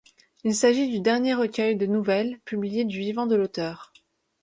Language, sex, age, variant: French, female, 19-29, Français de métropole